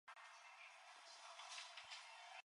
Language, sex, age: English, female, 19-29